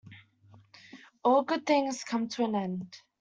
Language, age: English, under 19